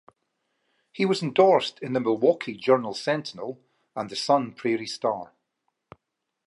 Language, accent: English, Scottish English